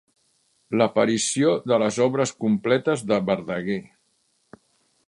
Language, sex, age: Catalan, male, 50-59